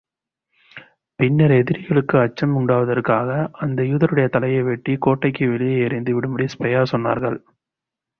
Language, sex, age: Tamil, male, 30-39